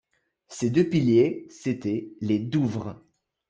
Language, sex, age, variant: French, male, under 19, Français de métropole